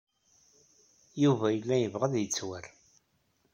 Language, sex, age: Kabyle, male, 60-69